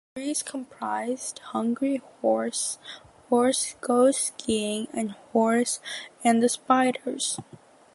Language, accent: English, United States English